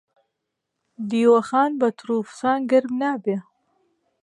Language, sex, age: Central Kurdish, female, 30-39